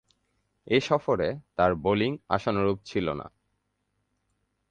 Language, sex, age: Bengali, male, 19-29